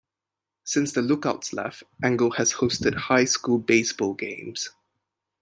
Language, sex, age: English, male, 30-39